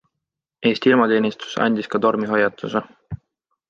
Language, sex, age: Estonian, male, 19-29